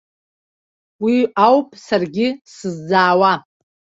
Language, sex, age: Abkhazian, female, 30-39